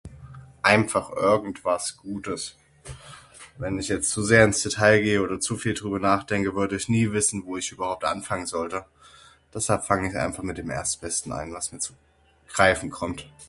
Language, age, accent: German, 30-39, Deutschland Deutsch